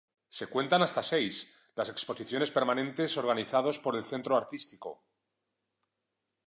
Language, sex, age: Spanish, male, 40-49